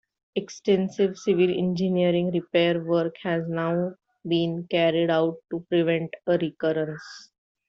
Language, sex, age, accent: English, female, 30-39, India and South Asia (India, Pakistan, Sri Lanka)